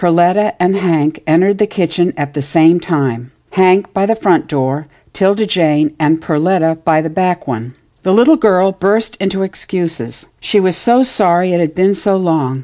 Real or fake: real